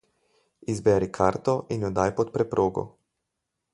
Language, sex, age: Slovenian, male, 40-49